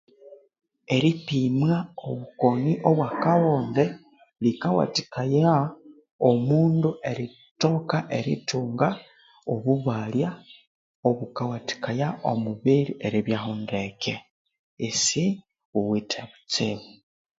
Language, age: Konzo, 19-29